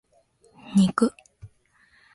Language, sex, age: Japanese, female, 19-29